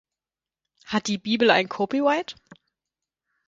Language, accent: German, Deutschland Deutsch